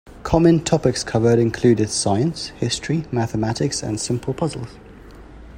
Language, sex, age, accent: English, male, 19-29, England English